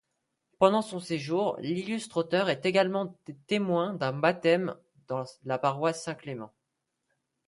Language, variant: French, Français de métropole